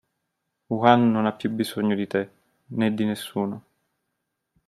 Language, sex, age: Italian, male, 19-29